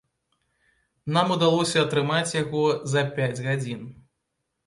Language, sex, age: Belarusian, male, 19-29